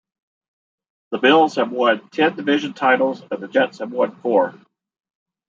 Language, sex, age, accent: English, male, 50-59, United States English